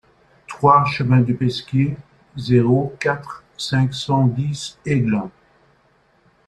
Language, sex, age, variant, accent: French, male, 50-59, Français d'Europe, Français de Belgique